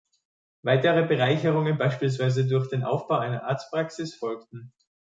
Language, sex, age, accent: German, male, 30-39, Österreichisches Deutsch